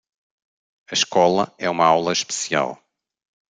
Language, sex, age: Portuguese, male, 40-49